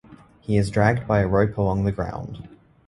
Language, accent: English, Australian English